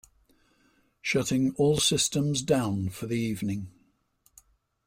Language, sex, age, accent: English, male, 70-79, England English